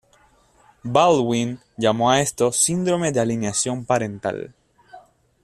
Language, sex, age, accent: Spanish, male, 19-29, Caribe: Cuba, Venezuela, Puerto Rico, República Dominicana, Panamá, Colombia caribeña, México caribeño, Costa del golfo de México